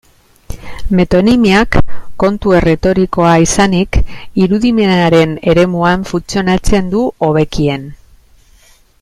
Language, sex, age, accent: Basque, female, 40-49, Mendebalekoa (Araba, Bizkaia, Gipuzkoako mendebaleko herri batzuk)